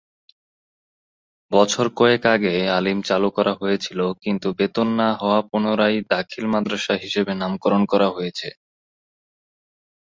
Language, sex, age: Bengali, male, 19-29